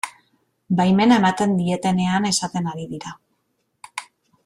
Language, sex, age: Basque, female, 30-39